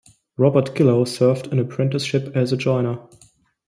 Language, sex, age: English, male, 19-29